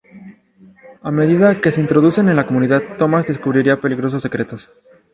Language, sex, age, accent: Spanish, male, 19-29, México